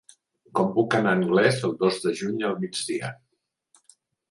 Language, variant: Catalan, Central